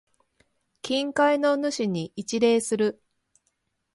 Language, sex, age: Japanese, female, 30-39